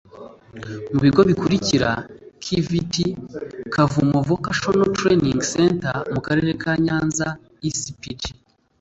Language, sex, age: Kinyarwanda, male, 19-29